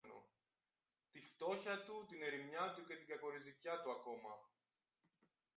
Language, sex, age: Greek, male, 40-49